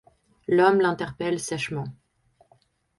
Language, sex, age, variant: French, female, 19-29, Français de métropole